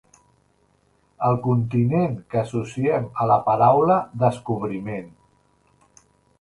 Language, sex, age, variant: Catalan, male, 50-59, Central